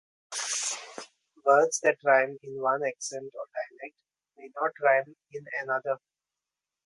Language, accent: English, India and South Asia (India, Pakistan, Sri Lanka)